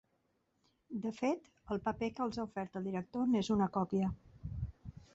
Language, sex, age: Catalan, female, 50-59